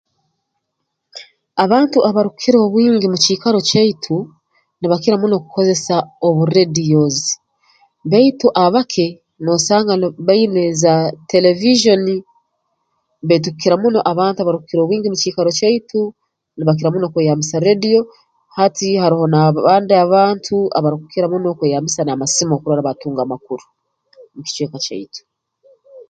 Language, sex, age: Tooro, female, 40-49